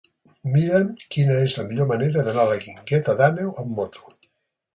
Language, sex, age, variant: Catalan, male, 60-69, Central